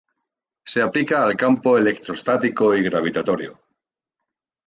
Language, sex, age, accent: Spanish, male, 50-59, España: Centro-Sur peninsular (Madrid, Toledo, Castilla-La Mancha)